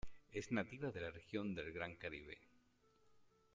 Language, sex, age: Spanish, male, 40-49